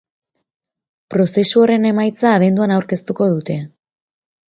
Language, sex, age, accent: Basque, female, 19-29, Erdialdekoa edo Nafarra (Gipuzkoa, Nafarroa)